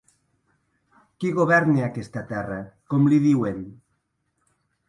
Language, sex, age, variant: Catalan, male, 30-39, Nord-Occidental